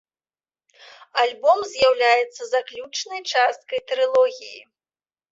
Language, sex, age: Belarusian, female, 30-39